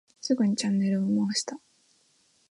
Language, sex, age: Japanese, female, 19-29